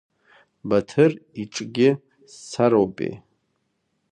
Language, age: Abkhazian, 30-39